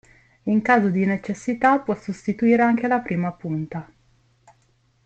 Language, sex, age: Italian, female, 19-29